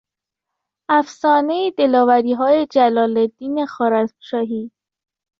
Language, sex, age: Persian, female, under 19